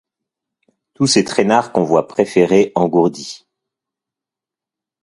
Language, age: French, 40-49